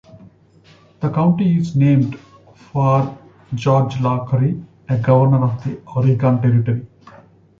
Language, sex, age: English, male, 40-49